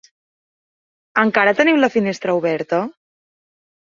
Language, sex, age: Catalan, female, under 19